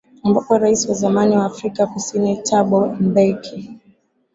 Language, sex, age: Swahili, female, 19-29